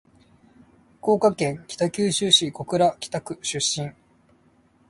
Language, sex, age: Japanese, male, 30-39